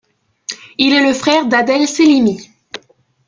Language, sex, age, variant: French, female, 19-29, Français de métropole